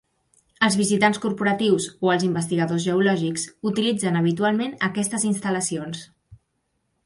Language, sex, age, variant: Catalan, female, 19-29, Central